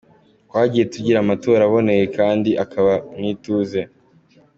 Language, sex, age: Kinyarwanda, male, under 19